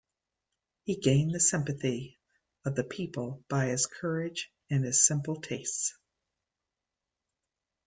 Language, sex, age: English, female, 50-59